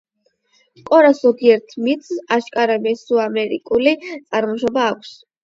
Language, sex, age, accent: Georgian, male, under 19, ჩვეულებრივი